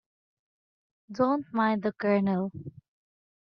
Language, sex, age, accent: English, female, under 19, Filipino